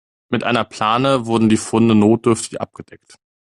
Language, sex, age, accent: German, male, 19-29, Deutschland Deutsch